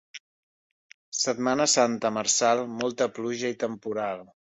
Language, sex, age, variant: Catalan, male, 30-39, Central